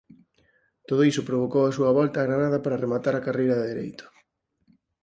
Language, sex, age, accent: Galician, male, 30-39, Normativo (estándar)